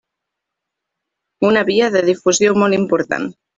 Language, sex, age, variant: Catalan, female, 19-29, Central